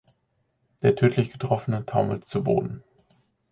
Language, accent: German, Deutschland Deutsch